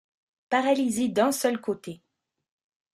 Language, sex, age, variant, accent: French, female, 30-39, Français d'Amérique du Nord, Français du Canada